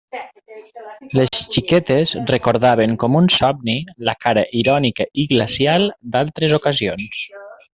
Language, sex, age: Catalan, male, 30-39